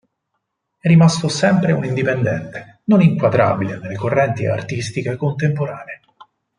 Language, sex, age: Italian, male, 30-39